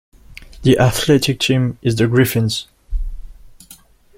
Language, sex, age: English, male, 19-29